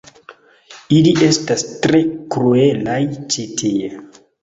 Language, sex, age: Esperanto, male, 30-39